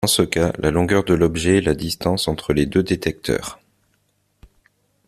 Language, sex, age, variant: French, male, 30-39, Français de métropole